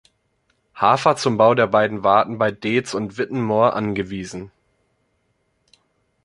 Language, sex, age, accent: German, male, 19-29, Deutschland Deutsch